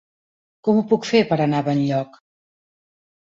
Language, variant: Catalan, Central